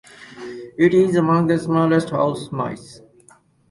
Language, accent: English, United States English